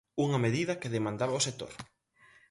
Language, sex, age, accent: Galician, female, 19-29, Atlántico (seseo e gheada)